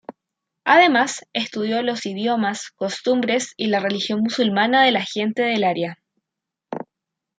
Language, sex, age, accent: Spanish, female, 19-29, Chileno: Chile, Cuyo